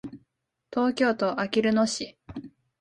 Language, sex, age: Japanese, female, 19-29